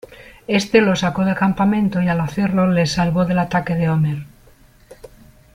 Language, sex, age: Spanish, female, 50-59